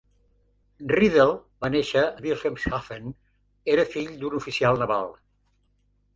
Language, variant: Catalan, Central